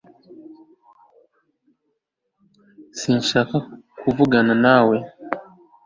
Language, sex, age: Kinyarwanda, male, 19-29